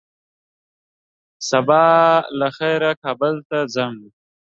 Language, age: Pashto, 19-29